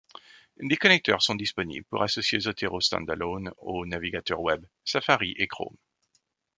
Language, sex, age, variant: French, male, 50-59, Français de métropole